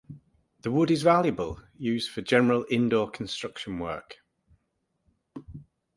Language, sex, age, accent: English, male, 60-69, England English